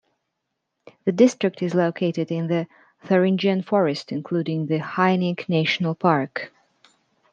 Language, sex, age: English, female, 30-39